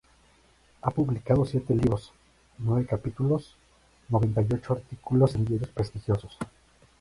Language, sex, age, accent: Spanish, male, 30-39, México